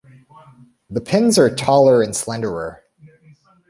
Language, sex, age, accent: English, male, 30-39, United States English